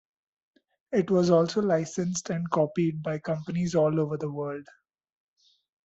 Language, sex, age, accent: English, male, 19-29, India and South Asia (India, Pakistan, Sri Lanka)